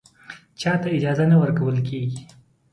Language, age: Pashto, 30-39